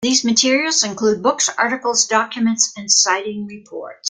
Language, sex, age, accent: English, female, 70-79, United States English